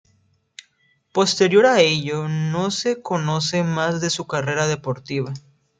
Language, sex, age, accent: Spanish, male, under 19, México